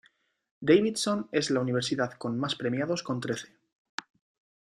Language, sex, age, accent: Spanish, male, 19-29, España: Centro-Sur peninsular (Madrid, Toledo, Castilla-La Mancha)